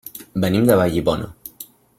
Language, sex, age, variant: Catalan, male, under 19, Central